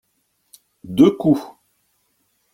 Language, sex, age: French, male, 50-59